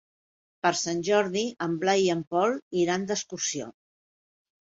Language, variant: Catalan, Central